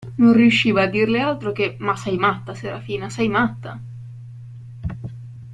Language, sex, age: Italian, female, 19-29